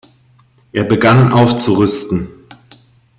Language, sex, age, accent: German, female, 50-59, Deutschland Deutsch